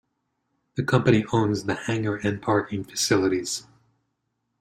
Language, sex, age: English, male, 60-69